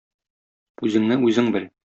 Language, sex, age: Tatar, male, 30-39